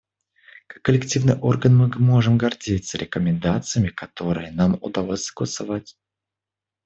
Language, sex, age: Russian, male, 19-29